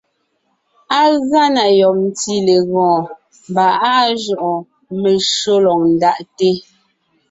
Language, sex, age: Ngiemboon, female, 30-39